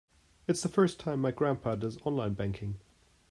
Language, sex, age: English, male, 30-39